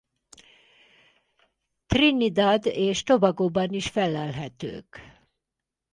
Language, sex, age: Hungarian, female, 70-79